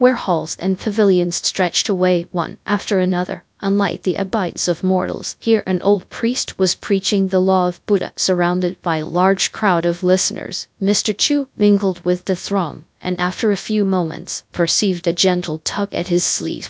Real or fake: fake